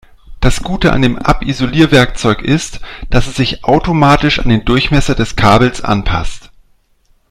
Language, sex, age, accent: German, male, 40-49, Deutschland Deutsch